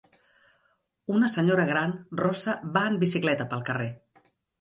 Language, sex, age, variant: Catalan, female, 50-59, Central